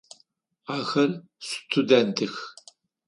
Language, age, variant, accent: Adyghe, 60-69, Адыгабзэ (Кирил, пстэумэ зэдыряе), Кıэмгуй (Çemguy)